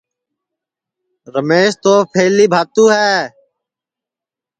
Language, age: Sansi, 19-29